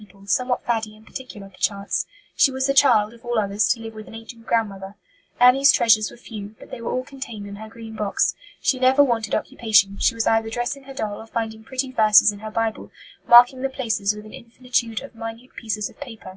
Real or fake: real